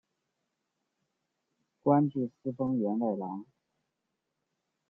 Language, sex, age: Chinese, male, 19-29